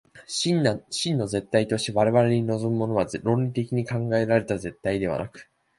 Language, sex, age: Japanese, male, 19-29